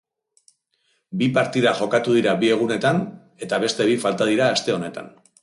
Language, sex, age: Basque, male, 40-49